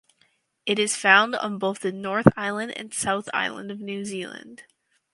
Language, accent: English, Canadian English